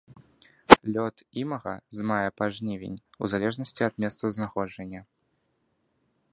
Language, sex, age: Belarusian, male, 19-29